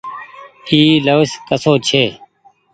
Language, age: Goaria, 30-39